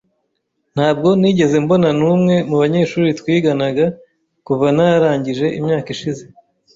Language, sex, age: Kinyarwanda, male, 30-39